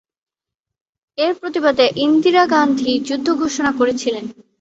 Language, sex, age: Bengali, female, 19-29